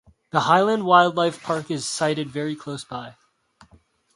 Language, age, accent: English, under 19, United States English